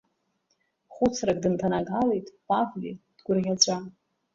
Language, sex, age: Abkhazian, female, 30-39